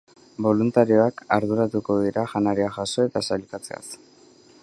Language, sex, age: Basque, male, 19-29